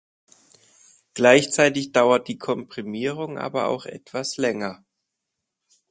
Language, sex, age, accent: German, male, 30-39, Deutschland Deutsch